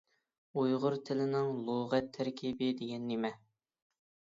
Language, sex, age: Uyghur, male, 19-29